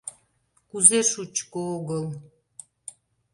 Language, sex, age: Mari, female, 60-69